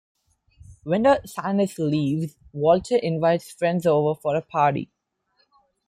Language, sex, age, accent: English, male, 19-29, India and South Asia (India, Pakistan, Sri Lanka)